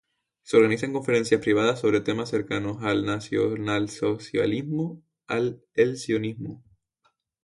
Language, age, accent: Spanish, 19-29, España: Islas Canarias